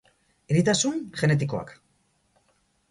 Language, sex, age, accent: Basque, female, 40-49, Erdialdekoa edo Nafarra (Gipuzkoa, Nafarroa)